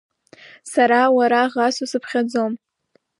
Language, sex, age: Abkhazian, female, 19-29